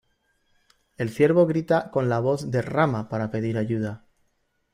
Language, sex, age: Spanish, male, 40-49